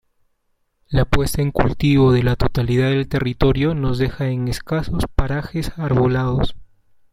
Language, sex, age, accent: Spanish, male, 19-29, Andino-Pacífico: Colombia, Perú, Ecuador, oeste de Bolivia y Venezuela andina